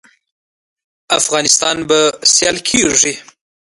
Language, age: Pashto, 19-29